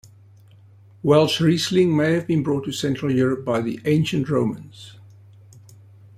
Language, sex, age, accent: English, male, 60-69, Southern African (South Africa, Zimbabwe, Namibia)